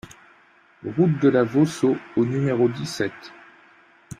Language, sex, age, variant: French, male, 50-59, Français de métropole